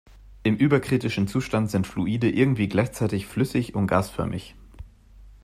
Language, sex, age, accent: German, male, 19-29, Deutschland Deutsch